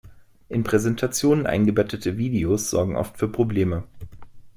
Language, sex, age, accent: German, male, 30-39, Deutschland Deutsch